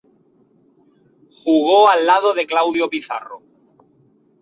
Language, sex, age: Spanish, male, 40-49